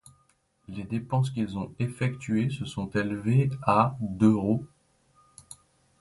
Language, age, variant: French, 40-49, Français des départements et régions d'outre-mer